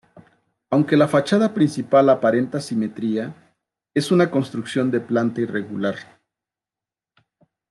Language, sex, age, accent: Spanish, male, 50-59, México